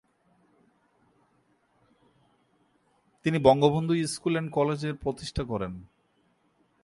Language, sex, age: Bengali, male, 30-39